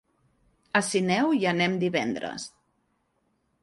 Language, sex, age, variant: Catalan, female, 40-49, Central